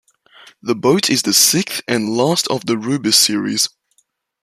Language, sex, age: English, male, under 19